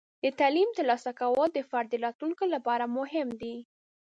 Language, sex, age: Pashto, female, 19-29